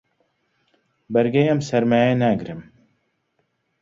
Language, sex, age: Central Kurdish, male, 30-39